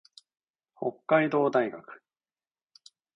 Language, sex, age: Japanese, male, 40-49